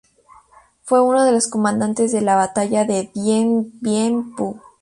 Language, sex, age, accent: Spanish, female, under 19, México